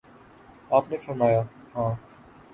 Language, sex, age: Urdu, male, 19-29